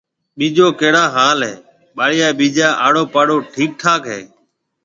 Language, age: Marwari (Pakistan), 40-49